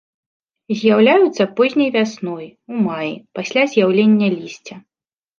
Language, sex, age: Belarusian, female, 30-39